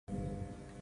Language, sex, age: Kelabit, female, 70-79